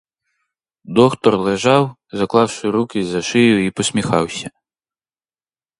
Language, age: Ukrainian, under 19